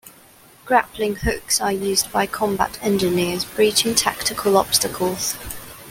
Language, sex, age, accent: English, female, 19-29, England English